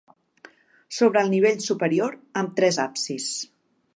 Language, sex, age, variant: Catalan, female, 50-59, Central